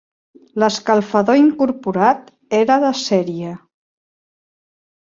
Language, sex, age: Catalan, female, 40-49